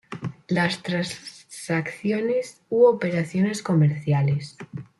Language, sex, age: Spanish, female, 19-29